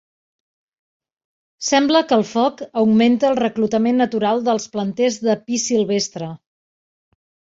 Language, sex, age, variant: Catalan, female, 40-49, Central